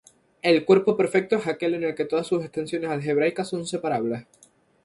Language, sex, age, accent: Spanish, male, 19-29, España: Islas Canarias